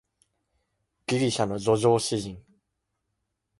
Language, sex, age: Japanese, male, 19-29